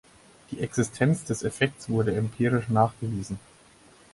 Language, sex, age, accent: German, male, 19-29, Deutschland Deutsch